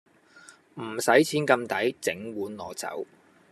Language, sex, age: Cantonese, male, 30-39